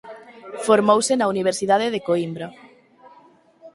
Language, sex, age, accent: Galician, female, 19-29, Central (sen gheada)